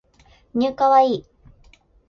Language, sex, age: Japanese, female, 19-29